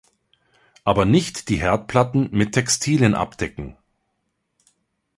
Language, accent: German, Deutschland Deutsch